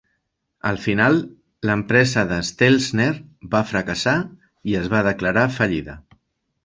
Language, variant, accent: Catalan, Central, Barcelonès